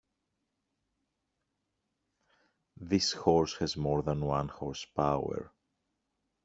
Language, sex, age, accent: English, male, 30-39, England English